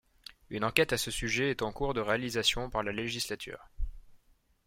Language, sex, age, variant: French, male, 19-29, Français de métropole